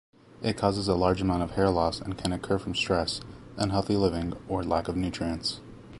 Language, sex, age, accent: English, male, 30-39, United States English